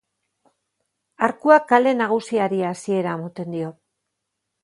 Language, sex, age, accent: Basque, female, 50-59, Mendebalekoa (Araba, Bizkaia, Gipuzkoako mendebaleko herri batzuk)